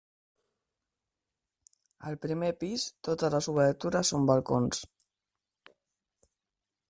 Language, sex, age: Catalan, female, 40-49